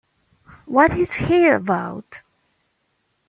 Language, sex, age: English, female, 40-49